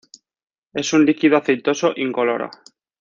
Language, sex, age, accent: Spanish, male, 19-29, España: Norte peninsular (Asturias, Castilla y León, Cantabria, País Vasco, Navarra, Aragón, La Rioja, Guadalajara, Cuenca)